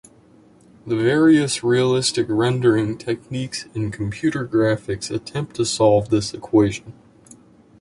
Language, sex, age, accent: English, male, under 19, United States English